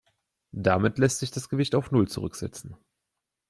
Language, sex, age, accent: German, male, 19-29, Deutschland Deutsch